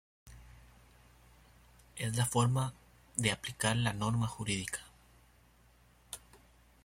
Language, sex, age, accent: Spanish, male, 19-29, América central